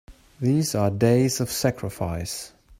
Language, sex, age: English, male, 40-49